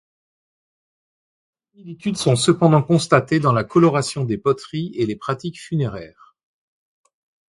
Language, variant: French, Français de métropole